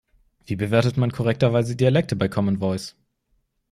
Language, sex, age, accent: German, male, under 19, Deutschland Deutsch